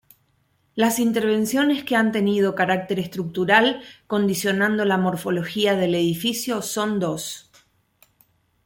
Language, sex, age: Spanish, female, 40-49